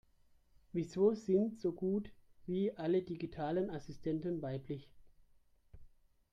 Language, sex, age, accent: German, male, 30-39, Deutschland Deutsch